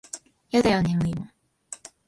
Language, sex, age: Japanese, female, 19-29